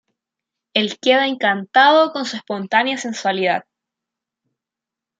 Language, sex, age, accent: Spanish, female, 19-29, Chileno: Chile, Cuyo